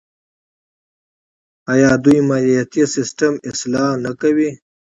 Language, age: Pashto, 30-39